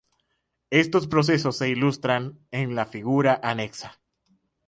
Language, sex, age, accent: Spanish, male, 19-29, Caribe: Cuba, Venezuela, Puerto Rico, República Dominicana, Panamá, Colombia caribeña, México caribeño, Costa del golfo de México